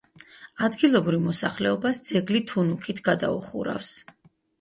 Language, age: Georgian, 40-49